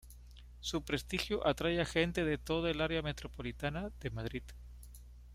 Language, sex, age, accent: Spanish, male, 30-39, México